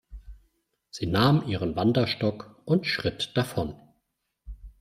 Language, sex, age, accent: German, male, 40-49, Deutschland Deutsch